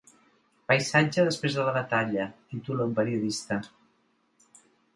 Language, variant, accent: Catalan, Central, central